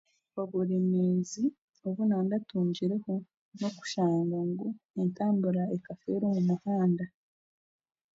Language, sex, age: Chiga, female, 19-29